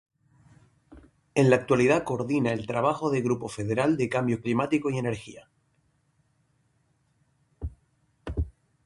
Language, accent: Spanish, España: Islas Canarias